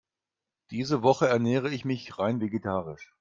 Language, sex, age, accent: German, male, 50-59, Deutschland Deutsch